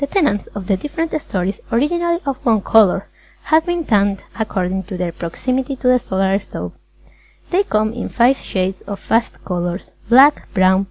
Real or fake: real